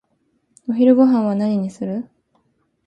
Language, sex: Japanese, female